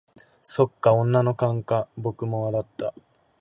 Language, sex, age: Japanese, male, 19-29